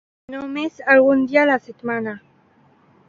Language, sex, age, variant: Catalan, female, under 19, Alacantí